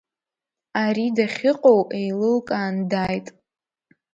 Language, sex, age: Abkhazian, female, under 19